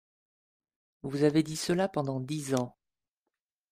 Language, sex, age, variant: French, male, 19-29, Français de métropole